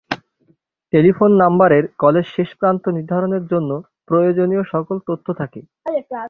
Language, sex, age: Bengali, male, 19-29